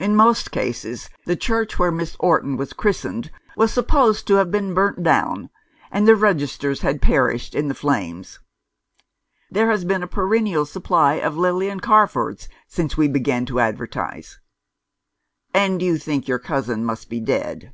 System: none